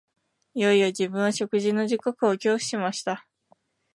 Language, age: Japanese, 19-29